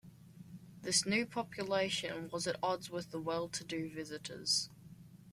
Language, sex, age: English, male, under 19